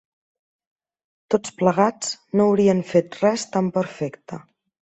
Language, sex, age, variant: Catalan, female, 30-39, Central